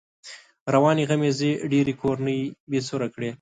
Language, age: Pashto, 19-29